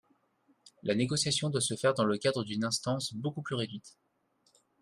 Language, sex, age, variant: French, male, 19-29, Français de métropole